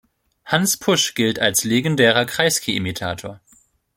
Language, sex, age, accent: German, male, 19-29, Deutschland Deutsch